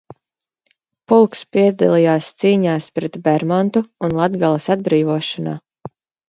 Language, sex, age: Latvian, female, 30-39